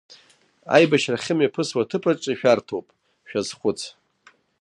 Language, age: Abkhazian, 30-39